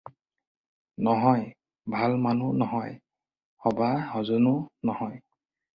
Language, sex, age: Assamese, male, 19-29